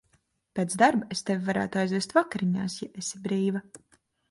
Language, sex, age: Latvian, female, 30-39